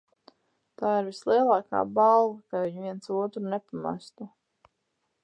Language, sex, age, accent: Latvian, female, 30-39, bez akcenta